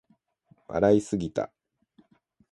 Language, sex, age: Japanese, male, 19-29